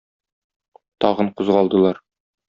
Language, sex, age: Tatar, male, 30-39